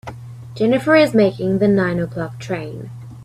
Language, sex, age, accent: English, female, under 19, Southern African (South Africa, Zimbabwe, Namibia)